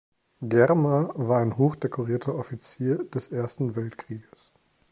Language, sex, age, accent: German, male, 30-39, Deutschland Deutsch